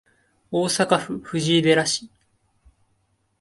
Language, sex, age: Japanese, male, 19-29